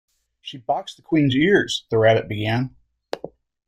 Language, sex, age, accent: English, male, 40-49, United States English